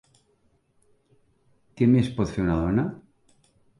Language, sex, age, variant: Catalan, male, 40-49, Central